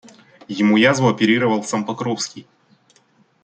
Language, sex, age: Russian, male, 19-29